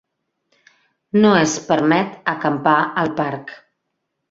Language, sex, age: Catalan, female, 40-49